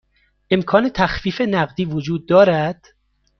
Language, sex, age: Persian, male, 30-39